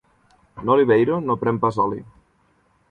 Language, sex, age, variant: Catalan, male, 19-29, Central